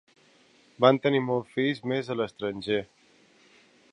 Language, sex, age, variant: Catalan, male, 19-29, Balear